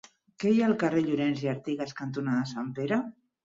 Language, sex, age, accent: Catalan, female, 50-59, Barcelona